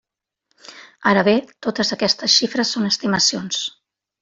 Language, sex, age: Catalan, female, 40-49